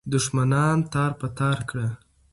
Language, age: Pashto, under 19